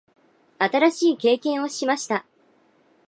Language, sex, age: Japanese, female, 19-29